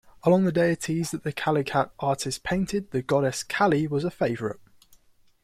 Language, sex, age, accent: English, male, under 19, England English